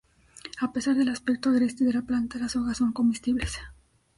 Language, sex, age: Spanish, female, under 19